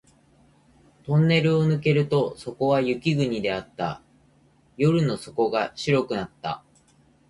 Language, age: Japanese, 30-39